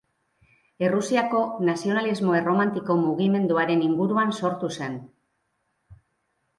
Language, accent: Basque, Mendebalekoa (Araba, Bizkaia, Gipuzkoako mendebaleko herri batzuk)